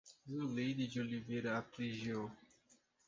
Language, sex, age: Portuguese, male, 19-29